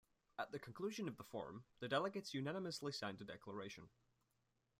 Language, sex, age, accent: English, male, 19-29, England English